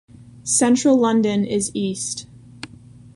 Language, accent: English, United States English